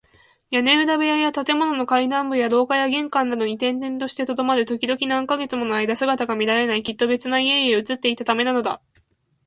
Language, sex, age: Japanese, female, 19-29